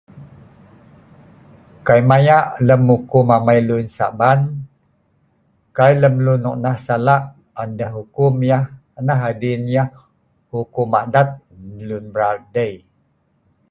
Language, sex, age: Sa'ban, male, 50-59